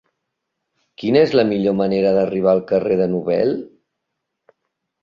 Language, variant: Catalan, Central